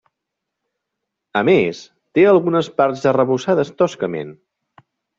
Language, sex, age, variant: Catalan, male, 30-39, Nord-Occidental